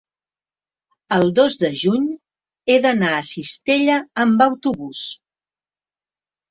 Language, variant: Catalan, Central